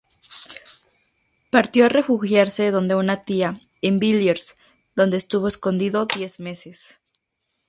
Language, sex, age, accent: Spanish, female, 19-29, México